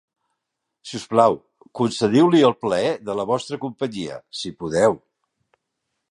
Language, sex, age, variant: Catalan, male, 70-79, Central